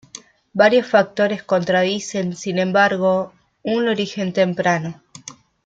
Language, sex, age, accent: Spanish, female, 30-39, Rioplatense: Argentina, Uruguay, este de Bolivia, Paraguay